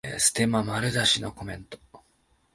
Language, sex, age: Japanese, male, 19-29